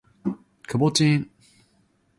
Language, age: Cantonese, 19-29